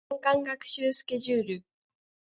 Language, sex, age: Japanese, female, under 19